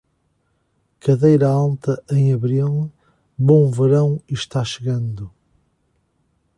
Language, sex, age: Portuguese, male, 40-49